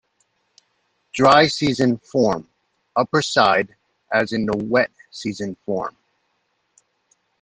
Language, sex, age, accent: English, male, 60-69, United States English